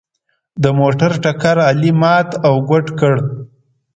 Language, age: Pashto, 19-29